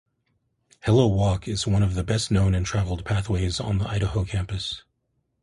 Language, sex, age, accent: English, male, 40-49, United States English